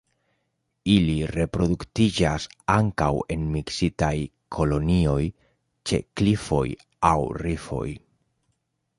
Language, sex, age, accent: Esperanto, male, 19-29, Internacia